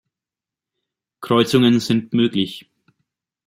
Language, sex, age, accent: German, male, 30-39, Deutschland Deutsch